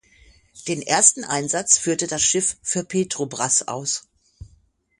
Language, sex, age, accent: German, female, 50-59, Deutschland Deutsch